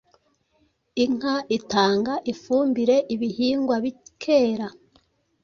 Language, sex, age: Kinyarwanda, female, 30-39